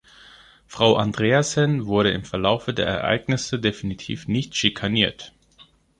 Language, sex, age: German, male, 30-39